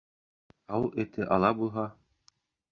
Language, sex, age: Bashkir, male, 30-39